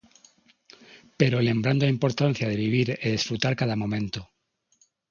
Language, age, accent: Galician, 40-49, Normativo (estándar); Neofalante